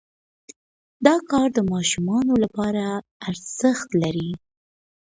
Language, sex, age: Pashto, female, 19-29